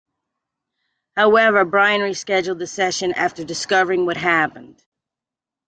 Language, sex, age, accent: English, female, 40-49, United States English